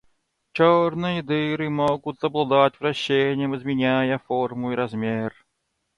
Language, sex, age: Russian, male, 30-39